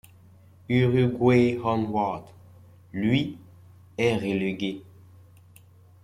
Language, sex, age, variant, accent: French, male, 19-29, Français d'Afrique subsaharienne et des îles africaines, Français de Côte d’Ivoire